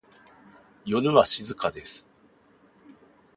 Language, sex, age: Japanese, male, 40-49